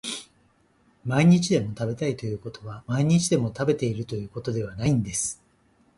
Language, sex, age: Japanese, male, 50-59